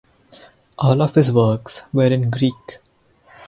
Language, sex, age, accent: English, male, 19-29, India and South Asia (India, Pakistan, Sri Lanka)